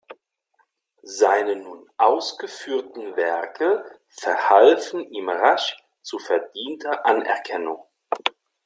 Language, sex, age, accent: German, male, 30-39, Deutschland Deutsch